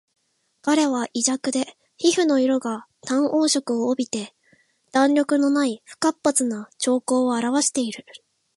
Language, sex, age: Japanese, female, 19-29